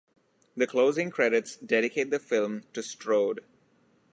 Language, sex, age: English, male, 19-29